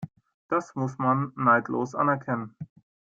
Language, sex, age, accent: German, male, 19-29, Deutschland Deutsch